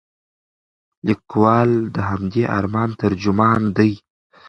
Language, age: Pashto, 19-29